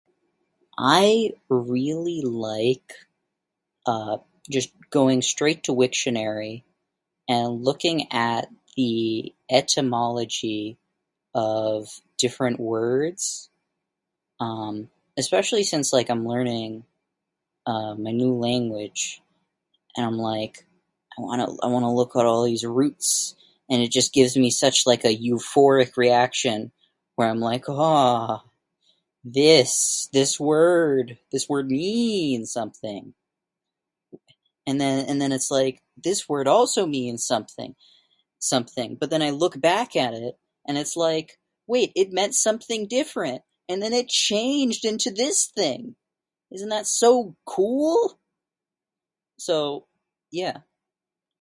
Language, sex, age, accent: English, male, 19-29, United States English